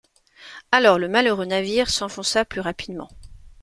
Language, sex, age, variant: French, male, 30-39, Français de métropole